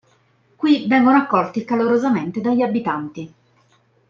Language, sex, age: Italian, female, 30-39